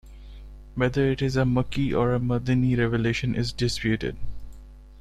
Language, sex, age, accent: English, male, 19-29, India and South Asia (India, Pakistan, Sri Lanka)